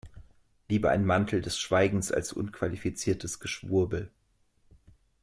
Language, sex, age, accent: German, male, 30-39, Deutschland Deutsch